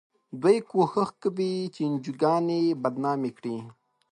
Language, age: Pashto, 19-29